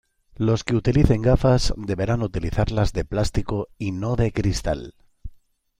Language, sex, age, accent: Spanish, male, 50-59, España: Centro-Sur peninsular (Madrid, Toledo, Castilla-La Mancha)